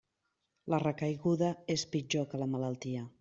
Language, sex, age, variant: Catalan, female, 40-49, Central